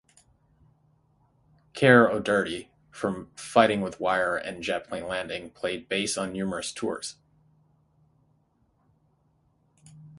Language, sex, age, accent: English, male, 30-39, United States English; Canadian English